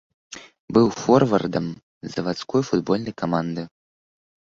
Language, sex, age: Belarusian, male, 19-29